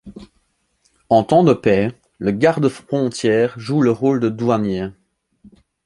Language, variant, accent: French, Français d'Europe, Français de Belgique